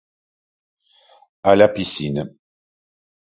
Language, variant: French, Français de métropole